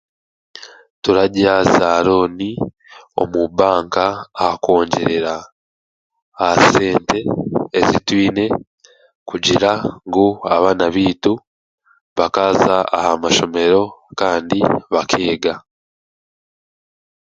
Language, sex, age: Chiga, male, 19-29